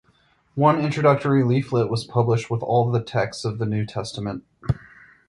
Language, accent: English, United States English